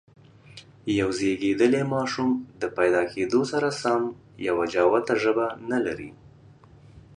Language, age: Pashto, 30-39